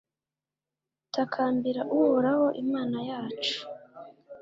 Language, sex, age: Kinyarwanda, female, 19-29